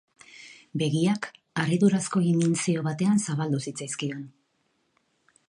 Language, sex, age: Basque, female, 50-59